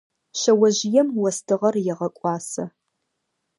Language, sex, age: Adyghe, female, 30-39